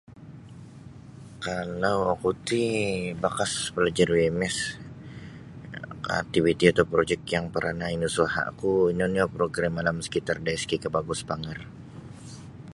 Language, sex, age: Sabah Bisaya, male, 19-29